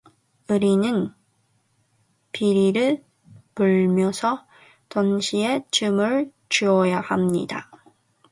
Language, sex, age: Korean, female, 19-29